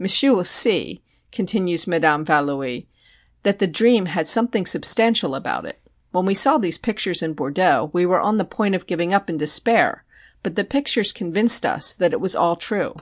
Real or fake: real